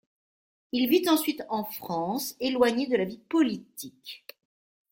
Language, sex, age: French, female, 60-69